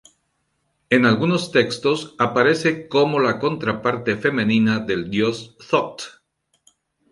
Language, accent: Spanish, Andino-Pacífico: Colombia, Perú, Ecuador, oeste de Bolivia y Venezuela andina